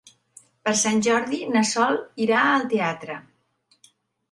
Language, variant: Catalan, Central